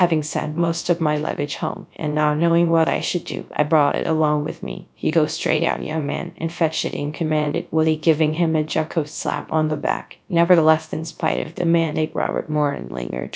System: TTS, GradTTS